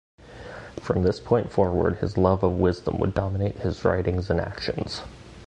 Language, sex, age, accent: English, male, 19-29, United States English